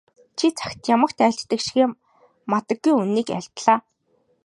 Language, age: Mongolian, 19-29